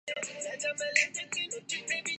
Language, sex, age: Urdu, male, 19-29